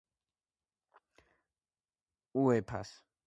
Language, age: Georgian, under 19